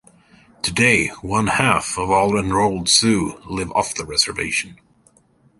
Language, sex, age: English, male, 40-49